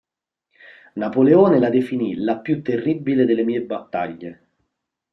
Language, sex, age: Italian, male, 30-39